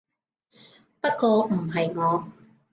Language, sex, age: Cantonese, female, 30-39